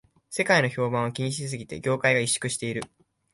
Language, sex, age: Japanese, male, 19-29